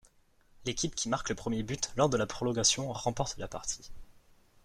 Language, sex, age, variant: French, male, 19-29, Français de métropole